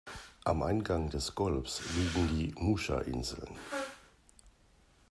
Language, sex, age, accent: German, male, 40-49, Deutschland Deutsch